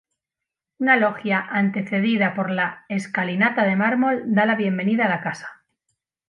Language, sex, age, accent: Spanish, female, 40-49, España: Centro-Sur peninsular (Madrid, Toledo, Castilla-La Mancha)